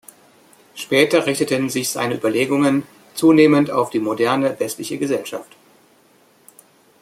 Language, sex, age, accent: German, male, 50-59, Deutschland Deutsch